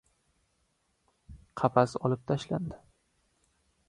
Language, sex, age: Uzbek, male, 19-29